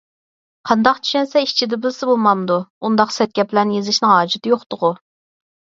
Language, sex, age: Uyghur, female, 30-39